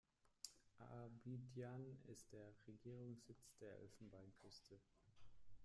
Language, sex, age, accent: German, male, 30-39, Deutschland Deutsch